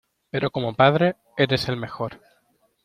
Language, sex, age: Spanish, male, 19-29